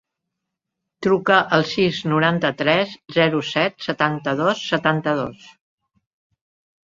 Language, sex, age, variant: Catalan, female, 60-69, Central